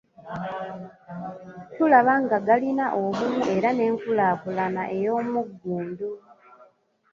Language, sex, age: Ganda, female, 19-29